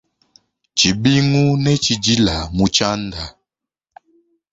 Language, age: Luba-Lulua, 19-29